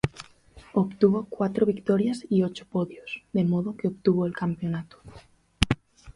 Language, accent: Spanish, España: Norte peninsular (Asturias, Castilla y León, Cantabria, País Vasco, Navarra, Aragón, La Rioja, Guadalajara, Cuenca)